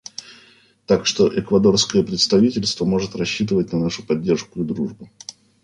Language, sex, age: Russian, male, 40-49